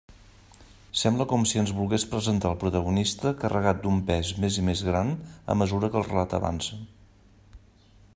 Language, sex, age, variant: Catalan, male, 50-59, Central